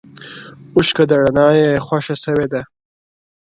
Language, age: Pashto, 19-29